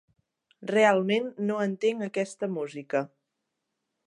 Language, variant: Catalan, Central